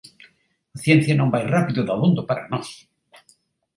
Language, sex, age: Galician, male, 50-59